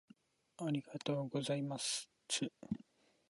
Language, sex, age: Japanese, male, 19-29